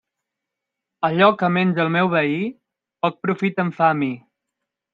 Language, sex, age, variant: Catalan, male, 19-29, Central